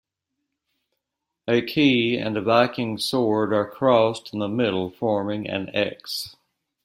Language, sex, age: English, male, 50-59